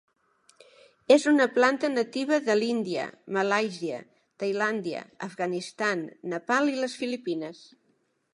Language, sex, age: Catalan, female, 70-79